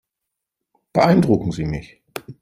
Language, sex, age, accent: German, male, 40-49, Deutschland Deutsch